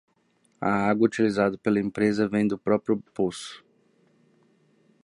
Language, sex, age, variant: Portuguese, male, 19-29, Portuguese (Brasil)